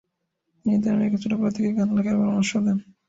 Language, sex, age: Bengali, male, 19-29